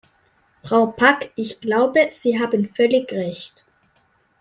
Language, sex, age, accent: German, male, under 19, Deutschland Deutsch